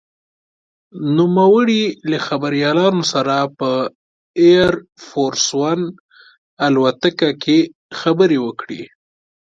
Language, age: Pashto, 19-29